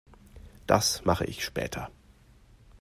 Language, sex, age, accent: German, male, 40-49, Deutschland Deutsch